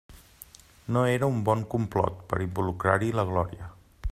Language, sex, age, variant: Catalan, male, 40-49, Central